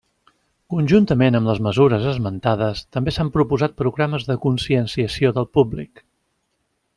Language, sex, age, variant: Catalan, male, 50-59, Central